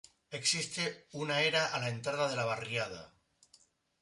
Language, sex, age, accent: Spanish, male, 60-69, España: Sur peninsular (Andalucia, Extremadura, Murcia)